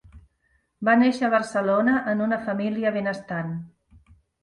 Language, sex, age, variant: Catalan, female, 50-59, Central